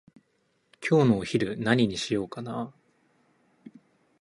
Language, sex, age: Japanese, male, 19-29